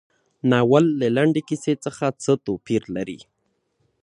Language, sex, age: Pashto, male, under 19